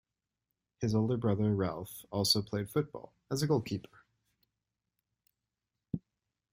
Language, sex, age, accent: English, male, 19-29, United States English